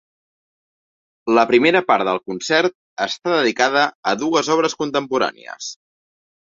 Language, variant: Catalan, Central